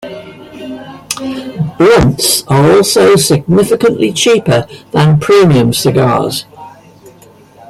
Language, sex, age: English, female, 70-79